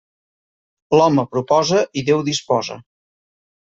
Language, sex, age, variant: Catalan, male, 19-29, Central